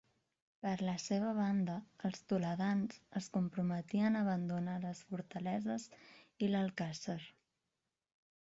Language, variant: Catalan, Central